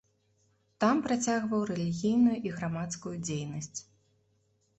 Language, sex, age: Belarusian, female, 30-39